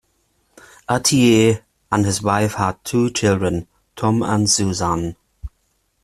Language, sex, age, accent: English, male, 40-49, England English